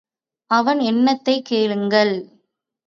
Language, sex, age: Tamil, female, 19-29